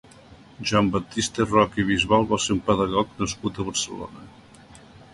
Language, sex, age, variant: Catalan, male, 50-59, Central